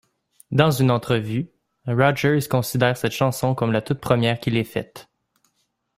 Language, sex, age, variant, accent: French, male, 19-29, Français d'Amérique du Nord, Français du Canada